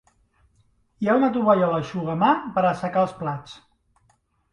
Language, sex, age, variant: Catalan, male, 40-49, Central